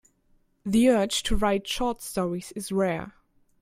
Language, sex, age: English, female, 19-29